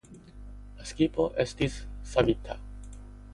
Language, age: Esperanto, under 19